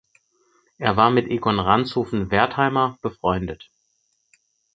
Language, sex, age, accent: German, male, 40-49, Deutschland Deutsch